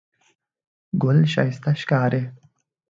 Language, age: Pashto, 19-29